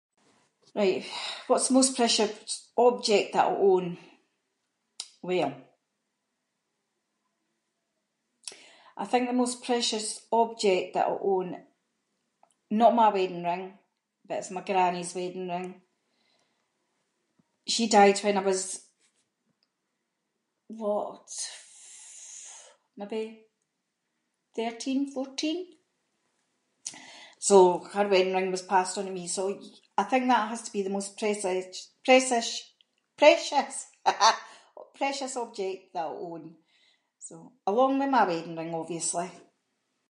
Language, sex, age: Scots, female, 50-59